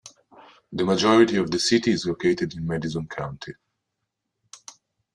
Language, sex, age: English, male, 30-39